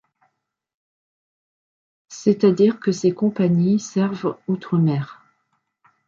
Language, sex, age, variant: French, female, 50-59, Français de métropole